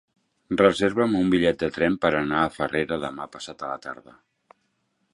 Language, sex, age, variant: Catalan, male, 40-49, Central